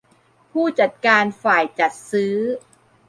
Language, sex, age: Thai, female, 40-49